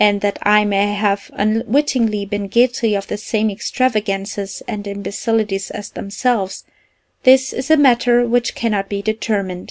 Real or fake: real